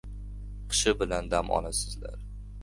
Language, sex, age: Uzbek, male, under 19